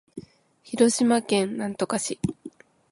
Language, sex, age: Japanese, female, 19-29